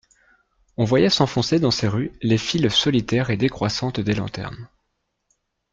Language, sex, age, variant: French, male, 30-39, Français de métropole